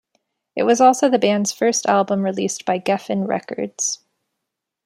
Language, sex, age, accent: English, female, 19-29, United States English